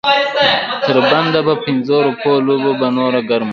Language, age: Pashto, 19-29